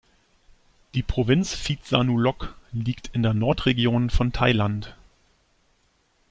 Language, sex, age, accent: German, male, 30-39, Deutschland Deutsch